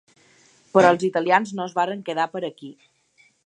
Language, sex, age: Catalan, female, 30-39